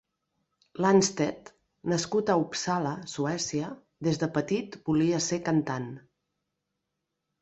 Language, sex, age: Catalan, female, 40-49